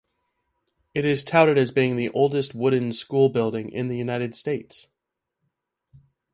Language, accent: English, United States English